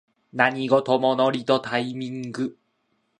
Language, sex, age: Japanese, male, 19-29